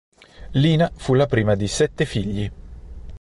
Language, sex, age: Italian, male, 30-39